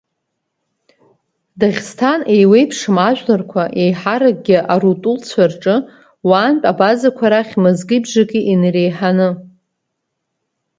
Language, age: Abkhazian, 30-39